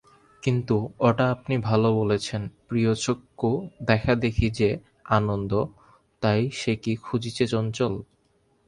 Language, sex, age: Bengali, male, 19-29